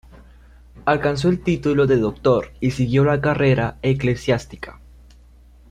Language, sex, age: Spanish, male, under 19